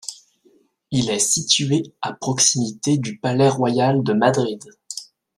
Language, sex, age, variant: French, male, 19-29, Français de métropole